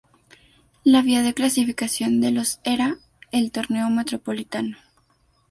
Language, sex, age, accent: Spanish, female, 19-29, México